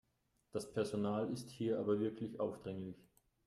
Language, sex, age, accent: German, male, 30-39, Österreichisches Deutsch